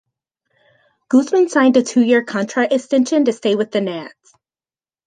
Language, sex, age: English, female, 30-39